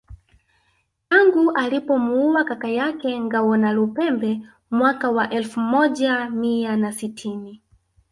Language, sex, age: Swahili, female, 19-29